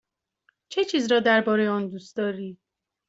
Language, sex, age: Persian, female, 40-49